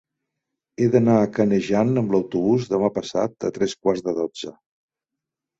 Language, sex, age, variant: Catalan, male, 70-79, Central